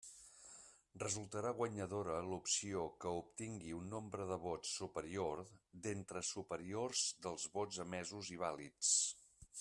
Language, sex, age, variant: Catalan, male, 50-59, Central